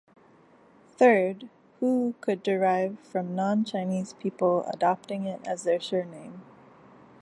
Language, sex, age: English, female, 40-49